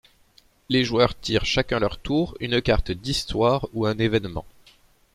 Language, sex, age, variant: French, male, 30-39, Français de métropole